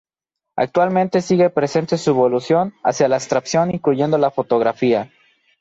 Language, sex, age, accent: Spanish, male, 19-29, México